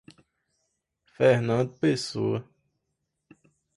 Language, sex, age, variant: Portuguese, male, 19-29, Portuguese (Brasil)